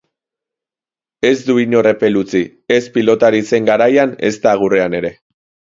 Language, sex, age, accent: Basque, male, 19-29, Mendebalekoa (Araba, Bizkaia, Gipuzkoako mendebaleko herri batzuk)